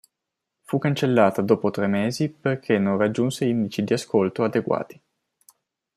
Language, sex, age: Italian, male, 19-29